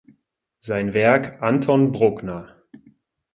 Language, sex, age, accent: German, male, 30-39, Deutschland Deutsch